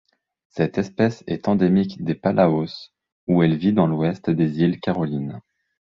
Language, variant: French, Français de métropole